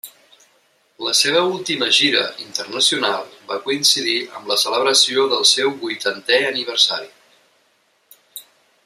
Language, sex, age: Catalan, male, 40-49